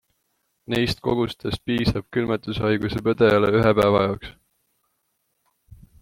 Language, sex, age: Estonian, male, 19-29